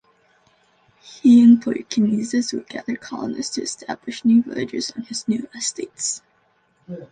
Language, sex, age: English, female, under 19